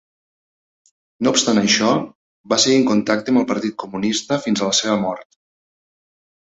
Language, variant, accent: Catalan, Nord-Occidental, Lleida